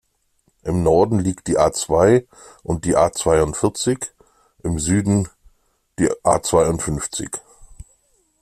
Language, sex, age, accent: German, male, 40-49, Deutschland Deutsch